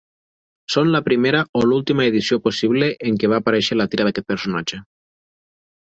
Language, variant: Catalan, Central